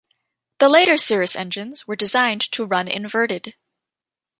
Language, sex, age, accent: English, female, 19-29, United States English